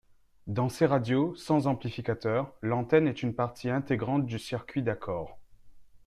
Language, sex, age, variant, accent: French, male, 40-49, Français des départements et régions d'outre-mer, Français de La Réunion